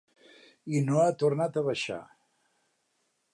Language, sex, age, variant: Catalan, male, 60-69, Central